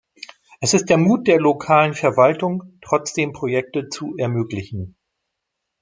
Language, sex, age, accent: German, male, 50-59, Deutschland Deutsch